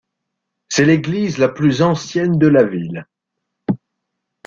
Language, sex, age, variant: French, male, 19-29, Français de métropole